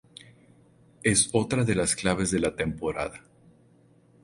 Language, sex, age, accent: Spanish, male, 30-39, México